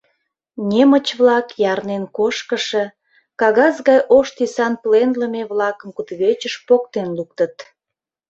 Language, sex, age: Mari, female, 40-49